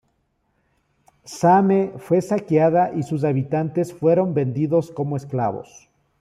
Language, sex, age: Spanish, male, 50-59